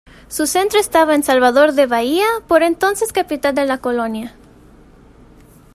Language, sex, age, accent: Spanish, female, 19-29, México